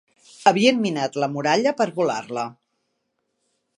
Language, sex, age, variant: Catalan, female, 50-59, Central